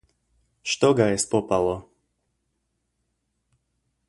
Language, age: Croatian, 19-29